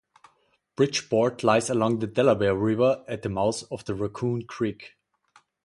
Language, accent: English, German